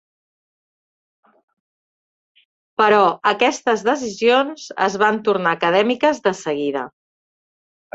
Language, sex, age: Catalan, female, 40-49